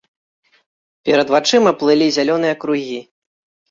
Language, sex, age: Belarusian, male, 30-39